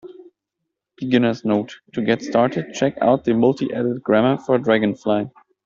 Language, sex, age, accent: English, male, 30-39, United States English